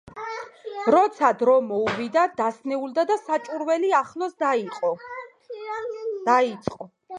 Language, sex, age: Georgian, female, 30-39